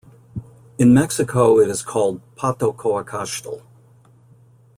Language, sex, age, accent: English, male, 60-69, United States English